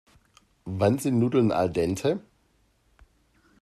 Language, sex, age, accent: German, male, 50-59, Deutschland Deutsch